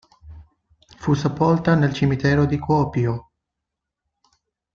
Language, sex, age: Italian, male, 19-29